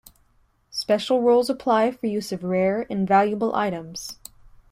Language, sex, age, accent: English, female, 19-29, United States English